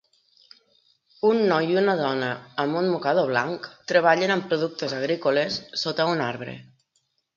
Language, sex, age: Catalan, female, 40-49